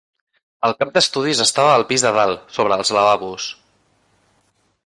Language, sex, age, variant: Catalan, male, 19-29, Central